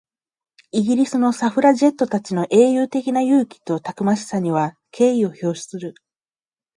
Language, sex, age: Japanese, female, 30-39